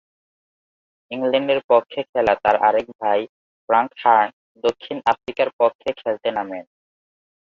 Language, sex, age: Bengali, male, 19-29